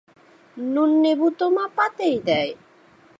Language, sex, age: Bengali, female, 19-29